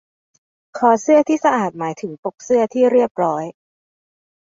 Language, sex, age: Thai, female, under 19